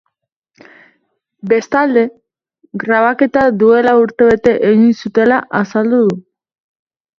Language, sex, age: Basque, female, 19-29